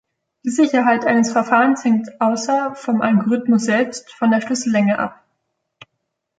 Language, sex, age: German, female, 19-29